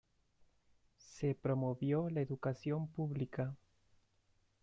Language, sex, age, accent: Spanish, male, 19-29, Andino-Pacífico: Colombia, Perú, Ecuador, oeste de Bolivia y Venezuela andina